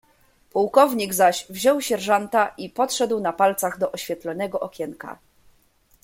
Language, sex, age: Polish, female, 19-29